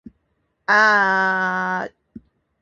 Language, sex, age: Japanese, female, 19-29